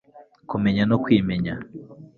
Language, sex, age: Kinyarwanda, male, 19-29